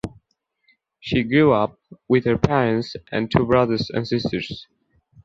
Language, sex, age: English, male, under 19